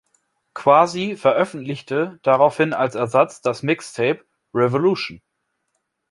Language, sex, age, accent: German, male, 30-39, Deutschland Deutsch